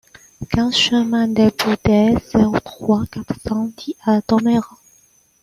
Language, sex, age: French, female, 19-29